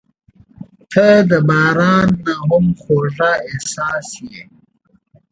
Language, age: Pashto, 19-29